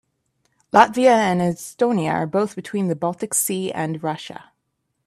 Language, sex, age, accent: English, female, 30-39, United States English